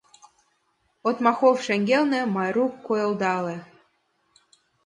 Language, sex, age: Mari, female, 19-29